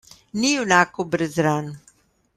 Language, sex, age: Slovenian, female, 60-69